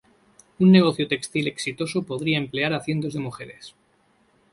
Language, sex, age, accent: Spanish, male, 30-39, España: Norte peninsular (Asturias, Castilla y León, Cantabria, País Vasco, Navarra, Aragón, La Rioja, Guadalajara, Cuenca)